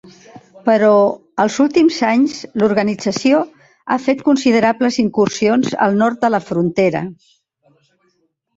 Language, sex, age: Catalan, female, 60-69